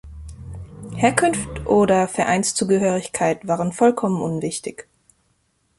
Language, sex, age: German, female, 19-29